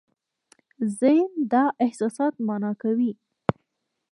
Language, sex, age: Pashto, female, 19-29